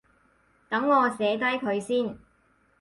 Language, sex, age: Cantonese, female, 30-39